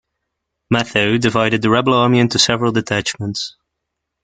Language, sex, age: English, male, 19-29